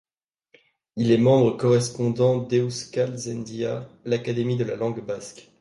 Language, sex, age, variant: French, male, 19-29, Français de métropole